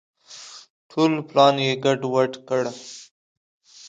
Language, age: Pashto, 30-39